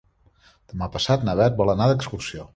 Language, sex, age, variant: Catalan, male, 40-49, Central